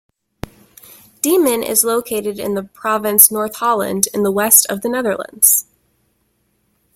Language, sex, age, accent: English, female, 19-29, United States English